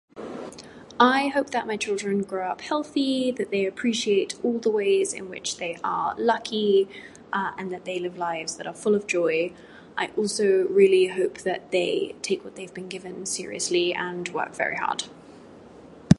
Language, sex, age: English, female, 30-39